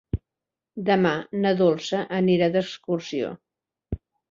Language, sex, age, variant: Catalan, female, 60-69, Central